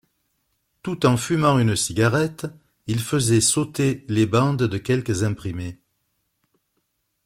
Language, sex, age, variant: French, male, 50-59, Français de métropole